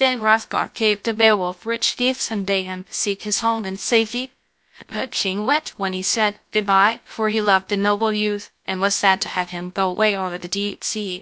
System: TTS, GlowTTS